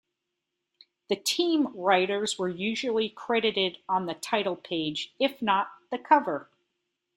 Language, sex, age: English, female, 50-59